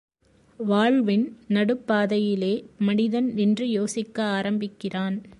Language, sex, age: Tamil, female, 30-39